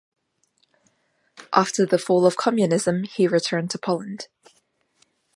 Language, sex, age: English, female, 19-29